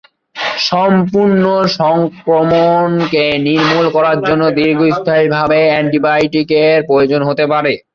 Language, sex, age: Bengali, male, 19-29